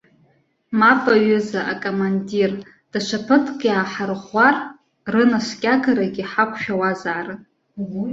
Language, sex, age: Abkhazian, female, 19-29